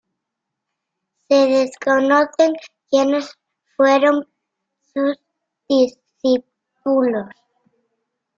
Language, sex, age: Spanish, female, 30-39